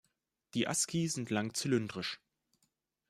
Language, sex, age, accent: German, male, 19-29, Deutschland Deutsch